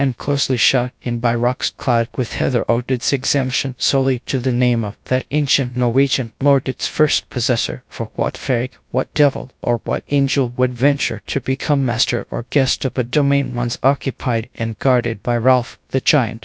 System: TTS, GradTTS